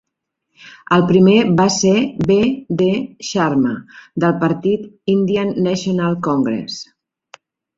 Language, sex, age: Catalan, female, 60-69